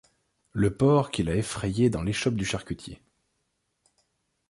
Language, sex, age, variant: French, male, 30-39, Français de métropole